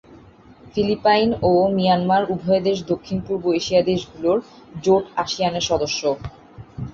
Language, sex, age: Bengali, female, 19-29